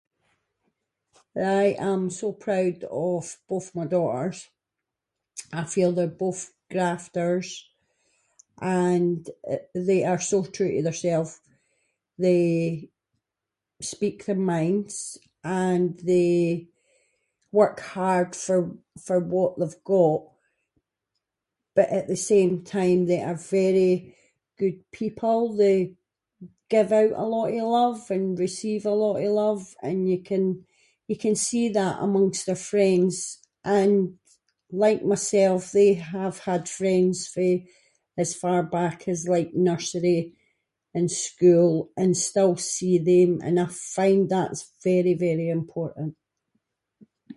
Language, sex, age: Scots, female, 50-59